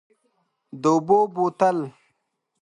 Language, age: Pashto, 19-29